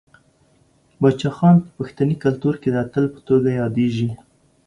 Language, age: Pashto, 19-29